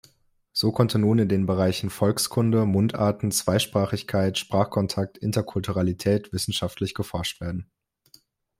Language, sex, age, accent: German, male, 19-29, Deutschland Deutsch